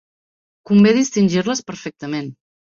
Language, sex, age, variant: Catalan, female, 30-39, Central